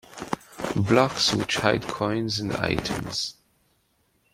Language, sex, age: English, male, 40-49